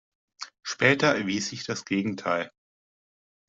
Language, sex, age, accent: German, male, 30-39, Deutschland Deutsch